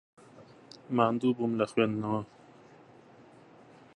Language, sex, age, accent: Central Kurdish, male, 19-29, سۆرانی